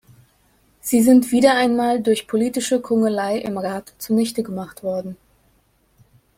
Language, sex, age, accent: German, female, 19-29, Deutschland Deutsch